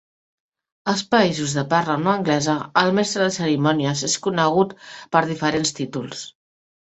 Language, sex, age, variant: Catalan, female, 40-49, Central